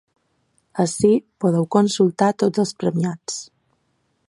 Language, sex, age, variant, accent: Catalan, female, 19-29, Balear, mallorquí